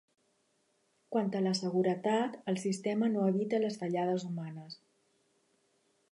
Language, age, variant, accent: Catalan, 50-59, Central, central